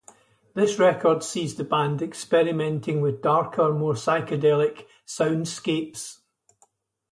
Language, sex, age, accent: English, male, 70-79, Scottish English